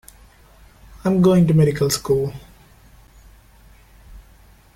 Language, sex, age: English, male, 19-29